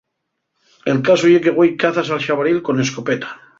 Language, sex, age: Asturian, male, 50-59